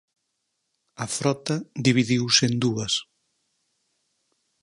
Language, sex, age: Galician, male, 50-59